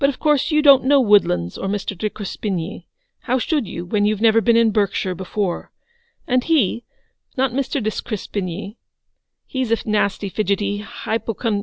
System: none